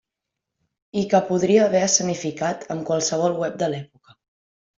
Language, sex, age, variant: Catalan, female, 19-29, Central